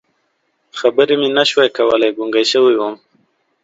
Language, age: Pashto, 30-39